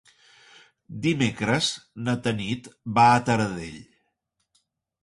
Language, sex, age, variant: Catalan, male, 40-49, Central